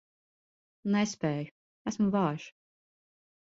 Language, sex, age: Latvian, female, 30-39